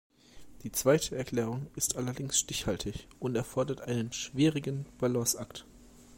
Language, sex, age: German, male, 19-29